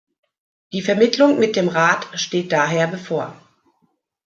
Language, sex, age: German, female, 50-59